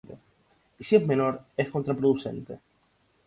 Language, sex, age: Spanish, male, 19-29